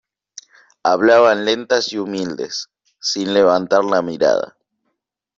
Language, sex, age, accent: Spanish, male, 19-29, Rioplatense: Argentina, Uruguay, este de Bolivia, Paraguay